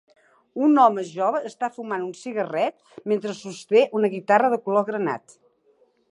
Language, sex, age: Catalan, female, 60-69